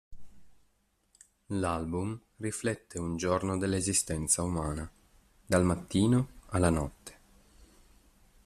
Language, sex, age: Italian, male, 19-29